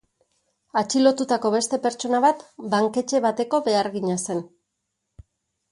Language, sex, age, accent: Basque, female, 40-49, Mendebalekoa (Araba, Bizkaia, Gipuzkoako mendebaleko herri batzuk)